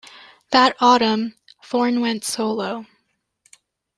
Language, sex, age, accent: English, female, under 19, United States English